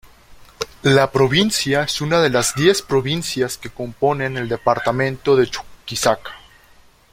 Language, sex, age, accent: Spanish, male, 19-29, México